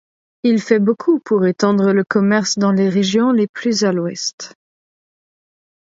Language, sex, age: French, female, 19-29